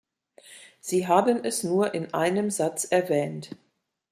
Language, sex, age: German, female, 50-59